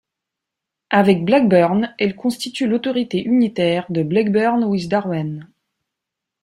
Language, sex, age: French, female, 30-39